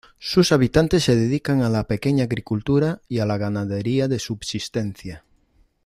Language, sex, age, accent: Spanish, male, 50-59, España: Norte peninsular (Asturias, Castilla y León, Cantabria, País Vasco, Navarra, Aragón, La Rioja, Guadalajara, Cuenca)